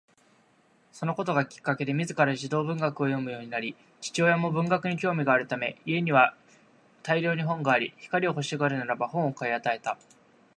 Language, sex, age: Japanese, male, 19-29